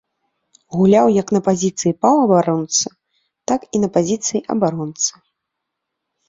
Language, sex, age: Belarusian, female, 30-39